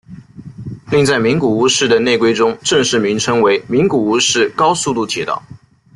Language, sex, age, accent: Chinese, male, 19-29, 出生地：浙江省